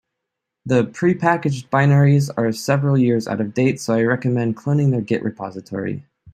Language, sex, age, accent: English, male, 19-29, United States English